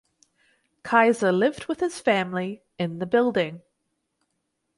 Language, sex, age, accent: English, female, 19-29, New Zealand English